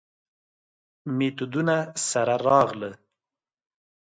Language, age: Pashto, 30-39